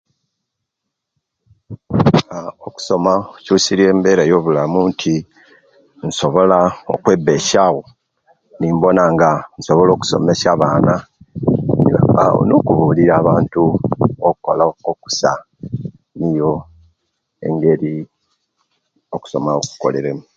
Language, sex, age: Kenyi, male, 40-49